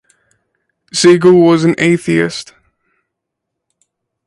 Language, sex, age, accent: English, male, 19-29, Canadian English